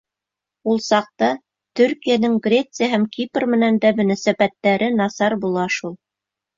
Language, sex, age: Bashkir, female, 40-49